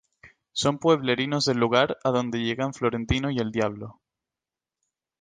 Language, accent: Spanish, España: Islas Canarias